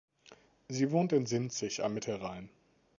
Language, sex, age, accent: German, male, 30-39, Deutschland Deutsch